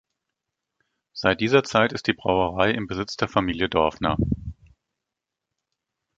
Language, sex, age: German, male, 50-59